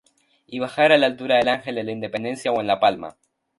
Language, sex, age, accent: Spanish, male, under 19, Rioplatense: Argentina, Uruguay, este de Bolivia, Paraguay